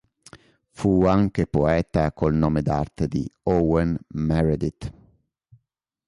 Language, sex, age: Italian, male, 30-39